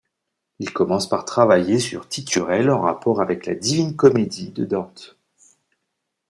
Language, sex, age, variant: French, male, 30-39, Français de métropole